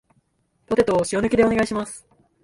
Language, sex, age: Japanese, female, 19-29